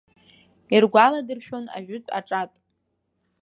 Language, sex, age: Abkhazian, female, under 19